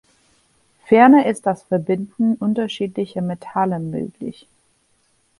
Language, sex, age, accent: German, female, 30-39, Amerikanisches Deutsch